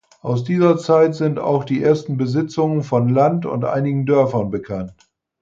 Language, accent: German, Norddeutsch